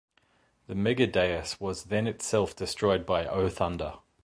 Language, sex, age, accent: English, male, 30-39, Australian English